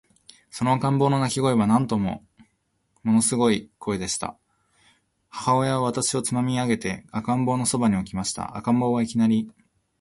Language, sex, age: Japanese, male, 19-29